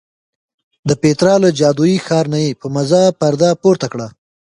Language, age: Pashto, 19-29